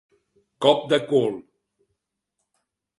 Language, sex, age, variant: Catalan, male, 40-49, Central